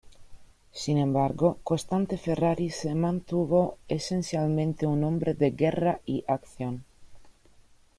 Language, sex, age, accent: Spanish, female, 19-29, España: Centro-Sur peninsular (Madrid, Toledo, Castilla-La Mancha)